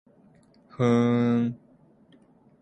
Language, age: Japanese, 19-29